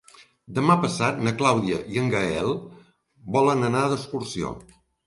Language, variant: Catalan, Central